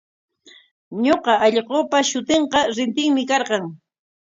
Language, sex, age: Corongo Ancash Quechua, female, 50-59